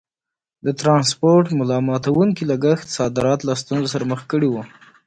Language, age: Pashto, 40-49